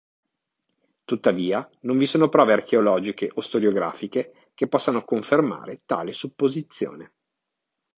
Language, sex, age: Italian, male, 40-49